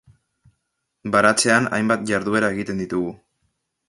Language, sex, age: Basque, male, under 19